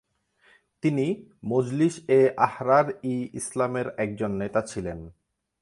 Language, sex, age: Bengali, male, 19-29